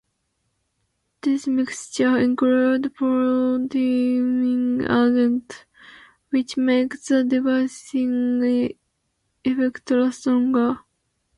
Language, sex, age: English, female, 19-29